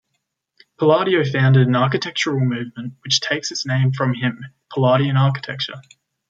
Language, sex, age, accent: English, male, under 19, Australian English